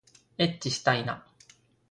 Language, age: Japanese, 40-49